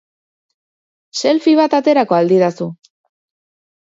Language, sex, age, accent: Basque, female, 30-39, Erdialdekoa edo Nafarra (Gipuzkoa, Nafarroa)